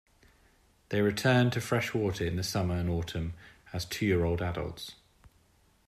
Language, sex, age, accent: English, male, 30-39, England English